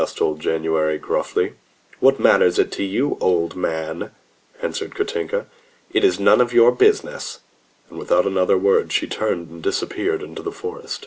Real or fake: real